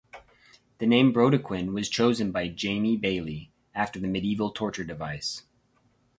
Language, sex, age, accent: English, male, 30-39, United States English